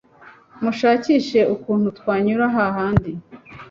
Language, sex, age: Kinyarwanda, female, 40-49